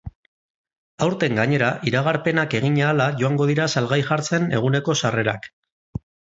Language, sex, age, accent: Basque, male, 40-49, Mendebalekoa (Araba, Bizkaia, Gipuzkoako mendebaleko herri batzuk)